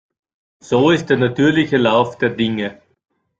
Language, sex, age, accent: German, male, 40-49, Österreichisches Deutsch